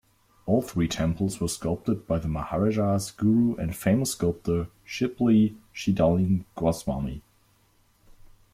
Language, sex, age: English, male, 19-29